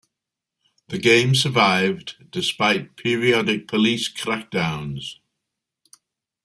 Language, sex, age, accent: English, male, 50-59, England English